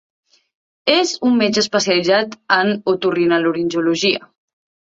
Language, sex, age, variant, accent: Catalan, female, 19-29, Central, Barceloní